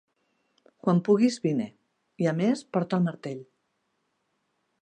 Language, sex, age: Catalan, female, 50-59